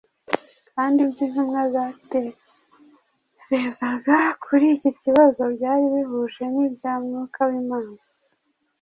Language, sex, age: Kinyarwanda, female, 30-39